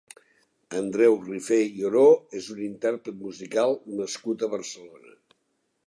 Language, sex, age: Catalan, male, 60-69